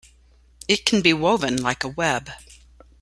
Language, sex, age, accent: English, female, 50-59, United States English